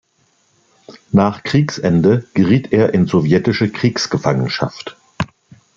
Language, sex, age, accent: German, male, 60-69, Deutschland Deutsch